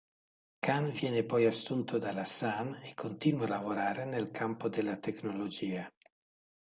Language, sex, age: Italian, male, 60-69